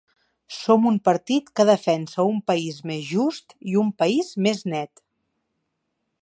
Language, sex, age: Catalan, female, 30-39